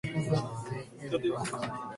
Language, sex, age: Japanese, female, 19-29